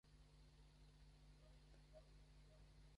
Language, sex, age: English, female, 19-29